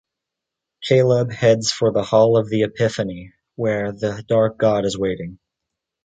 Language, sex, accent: English, male, United States English